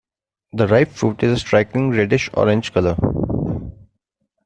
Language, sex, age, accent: English, male, 19-29, India and South Asia (India, Pakistan, Sri Lanka)